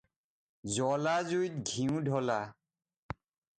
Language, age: Assamese, 40-49